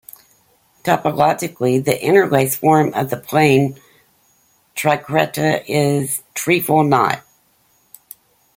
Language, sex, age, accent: English, female, 50-59, United States English